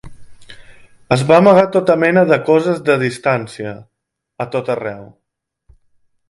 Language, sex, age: Catalan, male, 30-39